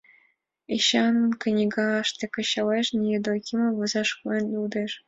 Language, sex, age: Mari, female, under 19